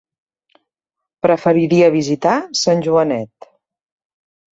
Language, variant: Catalan, Central